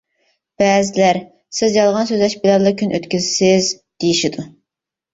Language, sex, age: Uyghur, female, 19-29